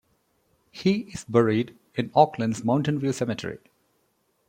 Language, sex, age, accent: English, male, 40-49, India and South Asia (India, Pakistan, Sri Lanka)